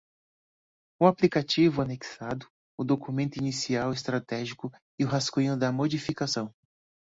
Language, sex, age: Portuguese, male, 30-39